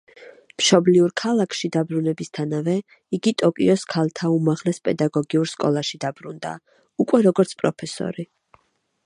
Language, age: Georgian, 30-39